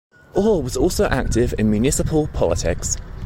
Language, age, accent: English, 19-29, England English